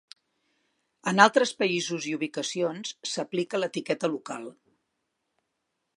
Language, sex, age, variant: Catalan, female, 60-69, Central